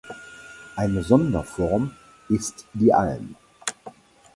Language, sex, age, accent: German, male, 60-69, Deutschland Deutsch